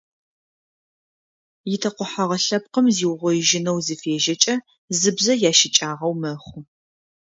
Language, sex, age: Adyghe, female, 30-39